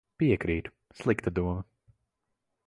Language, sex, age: Latvian, male, 19-29